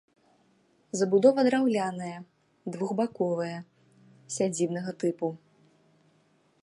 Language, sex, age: Belarusian, female, 19-29